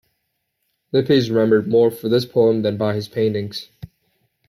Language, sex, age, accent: English, male, 19-29, Canadian English